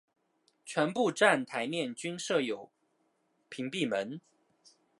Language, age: Chinese, 19-29